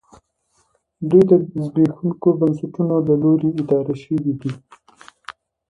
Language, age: Pashto, 19-29